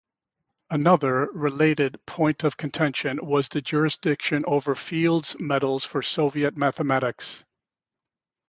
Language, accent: English, United States English